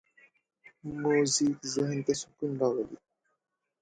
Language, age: Pashto, under 19